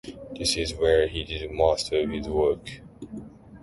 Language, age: English, under 19